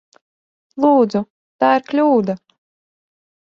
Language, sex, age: Latvian, female, 19-29